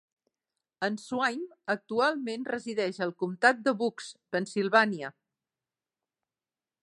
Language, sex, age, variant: Catalan, female, 60-69, Central